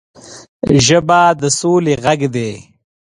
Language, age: Pashto, 19-29